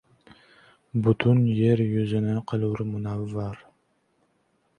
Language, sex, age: Uzbek, male, 19-29